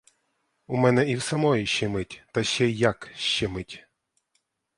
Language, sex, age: Ukrainian, male, 30-39